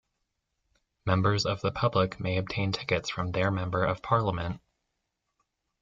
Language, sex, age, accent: English, male, 19-29, United States English